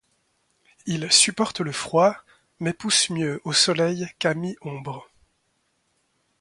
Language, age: French, 40-49